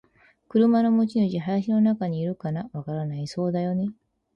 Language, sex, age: Japanese, female, 30-39